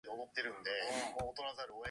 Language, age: English, 19-29